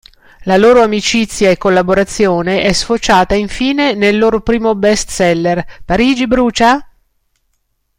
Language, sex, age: Italian, female, 60-69